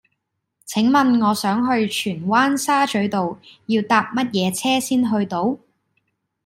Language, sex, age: Cantonese, female, 19-29